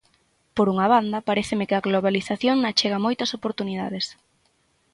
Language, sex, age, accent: Galician, female, 19-29, Central (gheada); Normativo (estándar)